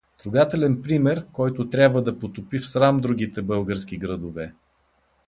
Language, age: Bulgarian, 60-69